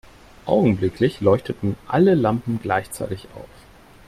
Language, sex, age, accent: German, male, 30-39, Deutschland Deutsch